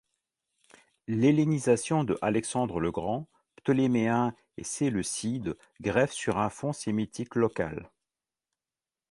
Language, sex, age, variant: French, male, 50-59, Français de métropole